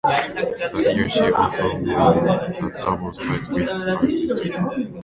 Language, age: English, 19-29